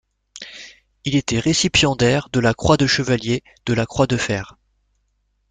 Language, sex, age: French, male, 40-49